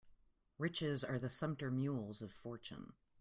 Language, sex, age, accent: English, female, 40-49, United States English